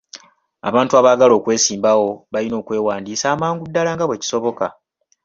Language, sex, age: Ganda, male, 19-29